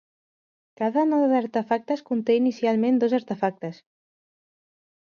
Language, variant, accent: Catalan, Central, central